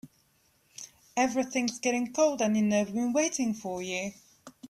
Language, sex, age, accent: English, male, 30-39, England English